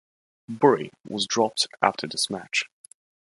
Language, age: English, 19-29